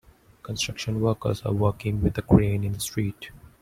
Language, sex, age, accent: English, male, 19-29, India and South Asia (India, Pakistan, Sri Lanka)